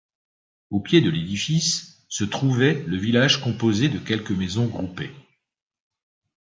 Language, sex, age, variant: French, male, 50-59, Français de métropole